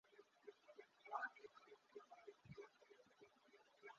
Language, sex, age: Bengali, male, 19-29